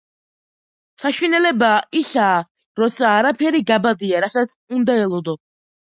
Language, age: Georgian, under 19